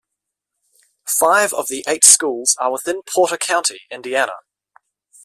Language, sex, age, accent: English, male, 19-29, Australian English